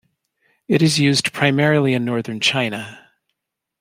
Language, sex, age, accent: English, male, 60-69, United States English